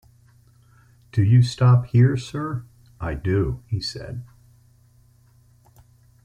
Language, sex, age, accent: English, male, 60-69, United States English